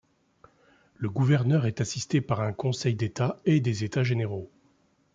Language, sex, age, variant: French, male, 50-59, Français de métropole